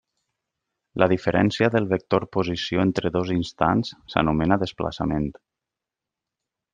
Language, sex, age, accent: Catalan, male, 30-39, valencià